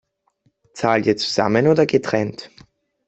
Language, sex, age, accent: German, male, under 19, Österreichisches Deutsch